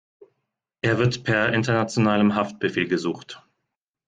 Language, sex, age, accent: German, male, 30-39, Deutschland Deutsch